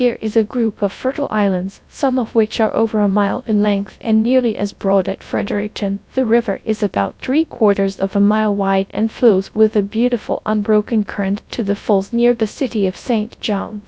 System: TTS, GradTTS